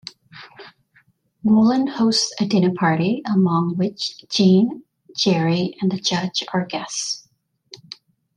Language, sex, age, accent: English, female, 30-39, United States English